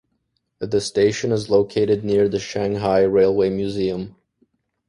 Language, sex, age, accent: English, male, 19-29, Canadian English